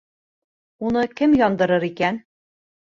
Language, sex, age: Bashkir, female, 30-39